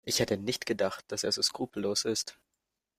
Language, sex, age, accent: German, male, under 19, Deutschland Deutsch